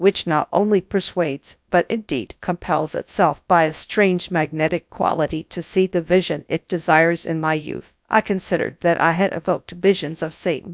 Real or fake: fake